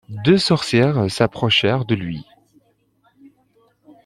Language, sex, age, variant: French, male, 30-39, Français de métropole